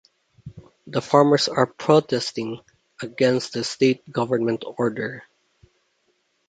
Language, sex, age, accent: English, male, 30-39, Filipino